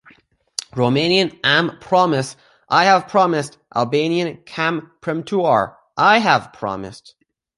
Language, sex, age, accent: English, male, under 19, United States English